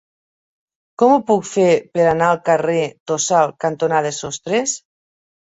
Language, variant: Catalan, Nord-Occidental